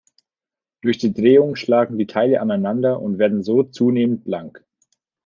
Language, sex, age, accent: German, male, 19-29, Deutschland Deutsch